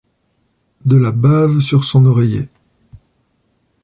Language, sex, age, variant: French, male, 40-49, Français de métropole